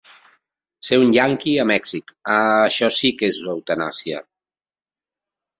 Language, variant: Catalan, Central